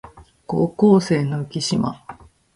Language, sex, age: Japanese, female, 40-49